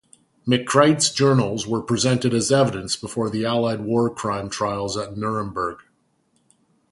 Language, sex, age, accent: English, male, 40-49, Canadian English